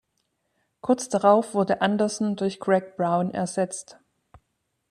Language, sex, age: German, female, 40-49